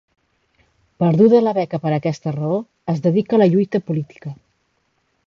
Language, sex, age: Catalan, female, 50-59